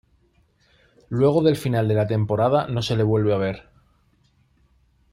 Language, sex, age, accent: Spanish, male, 30-39, España: Norte peninsular (Asturias, Castilla y León, Cantabria, País Vasco, Navarra, Aragón, La Rioja, Guadalajara, Cuenca)